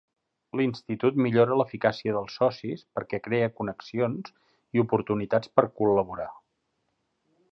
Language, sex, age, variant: Catalan, male, 50-59, Central